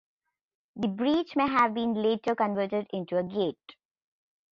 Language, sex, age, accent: English, female, 30-39, India and South Asia (India, Pakistan, Sri Lanka)